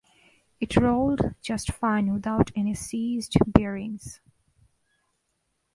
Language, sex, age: English, female, 19-29